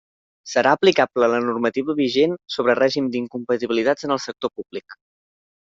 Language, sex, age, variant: Catalan, male, 19-29, Central